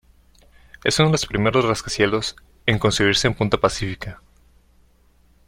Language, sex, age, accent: Spanish, male, 19-29, México